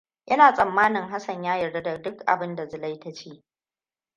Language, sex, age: Hausa, female, 30-39